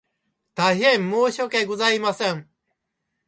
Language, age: Japanese, 70-79